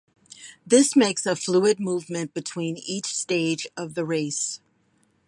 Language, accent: English, United States English